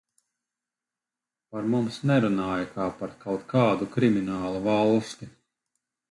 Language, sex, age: Latvian, male, 30-39